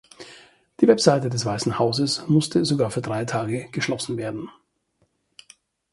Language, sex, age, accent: German, male, 50-59, Deutschland Deutsch